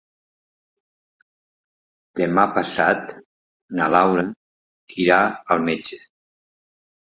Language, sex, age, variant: Catalan, male, 50-59, Central